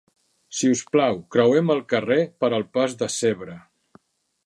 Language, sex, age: Catalan, male, 50-59